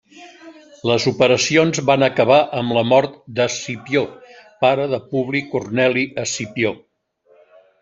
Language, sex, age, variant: Catalan, male, 70-79, Central